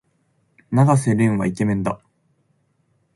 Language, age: Japanese, 19-29